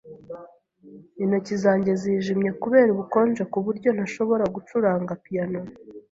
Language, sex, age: Kinyarwanda, female, 19-29